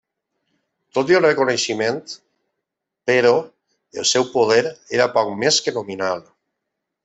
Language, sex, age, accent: Catalan, male, 50-59, valencià